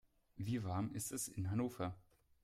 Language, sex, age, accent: German, male, 19-29, Deutschland Deutsch